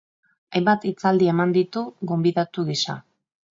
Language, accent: Basque, Mendebalekoa (Araba, Bizkaia, Gipuzkoako mendebaleko herri batzuk)